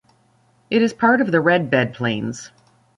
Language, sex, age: English, female, 40-49